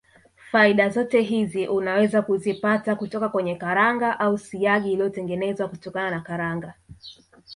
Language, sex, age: Swahili, female, 19-29